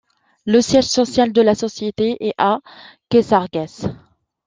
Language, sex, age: French, female, 30-39